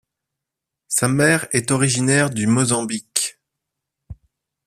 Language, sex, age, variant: French, male, 30-39, Français de métropole